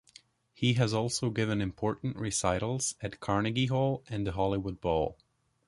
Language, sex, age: English, male, 19-29